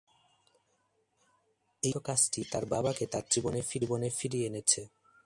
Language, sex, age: Bengali, male, 30-39